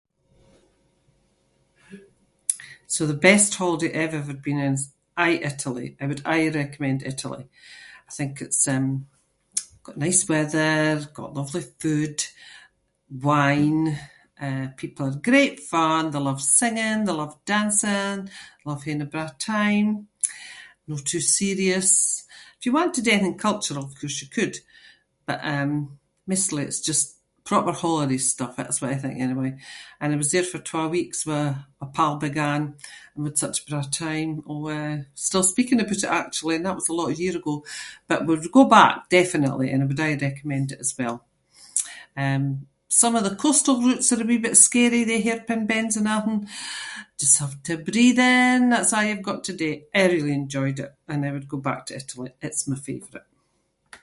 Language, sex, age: Scots, female, 70-79